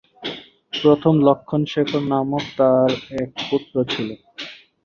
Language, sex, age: Bengali, male, 19-29